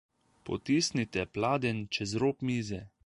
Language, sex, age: Slovenian, male, 19-29